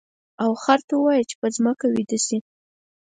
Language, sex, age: Pashto, female, under 19